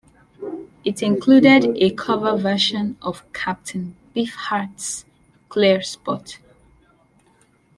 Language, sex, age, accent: English, female, 19-29, England English